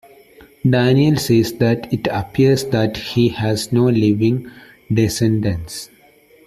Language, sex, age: English, male, under 19